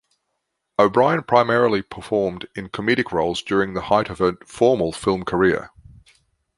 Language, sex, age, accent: English, male, 50-59, Australian English